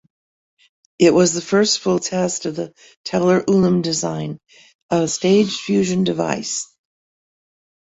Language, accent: English, United States English